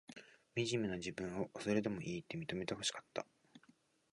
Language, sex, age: Japanese, male, 19-29